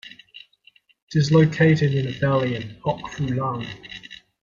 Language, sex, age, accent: English, male, 19-29, Australian English